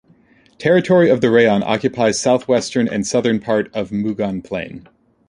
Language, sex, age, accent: English, male, 30-39, United States English